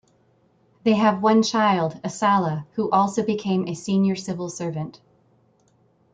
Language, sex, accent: English, female, Canadian English